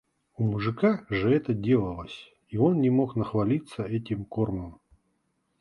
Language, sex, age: Russian, male, 40-49